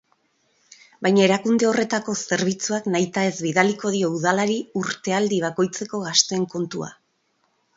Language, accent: Basque, Erdialdekoa edo Nafarra (Gipuzkoa, Nafarroa)